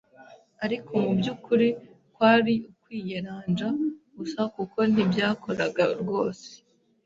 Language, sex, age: Kinyarwanda, female, 19-29